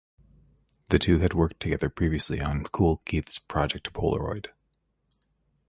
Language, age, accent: English, 30-39, United States English